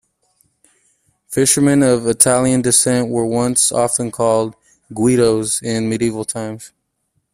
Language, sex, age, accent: English, male, 19-29, United States English